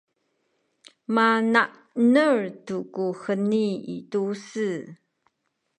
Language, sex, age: Sakizaya, female, 50-59